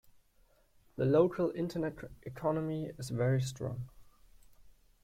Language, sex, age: English, male, 19-29